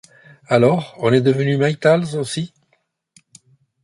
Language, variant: French, Français de métropole